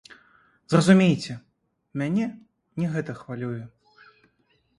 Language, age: Belarusian, 19-29